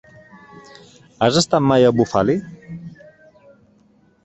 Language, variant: Catalan, Balear